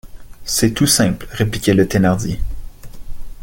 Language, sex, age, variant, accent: French, male, 19-29, Français d'Amérique du Nord, Français du Canada